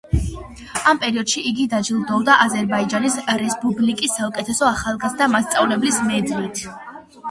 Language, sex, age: Georgian, female, under 19